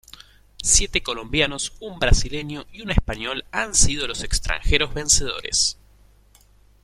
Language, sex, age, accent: Spanish, male, 19-29, Rioplatense: Argentina, Uruguay, este de Bolivia, Paraguay